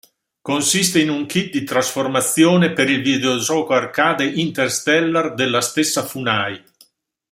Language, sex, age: Italian, male, 60-69